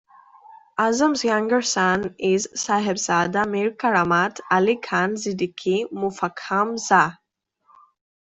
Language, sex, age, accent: English, female, 19-29, United States English